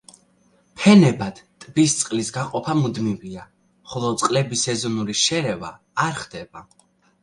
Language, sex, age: Georgian, male, 19-29